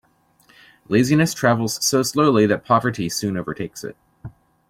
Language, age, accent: English, 30-39, United States English